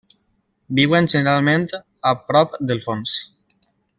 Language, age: Catalan, 19-29